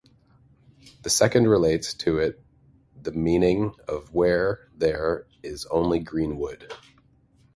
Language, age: English, 40-49